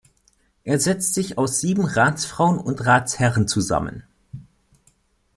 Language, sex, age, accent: German, male, 19-29, Deutschland Deutsch